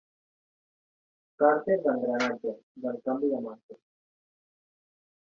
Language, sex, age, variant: Catalan, male, 30-39, Central